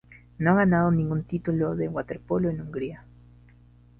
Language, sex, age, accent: Spanish, male, under 19, Andino-Pacífico: Colombia, Perú, Ecuador, oeste de Bolivia y Venezuela andina